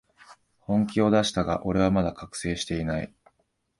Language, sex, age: Japanese, male, 19-29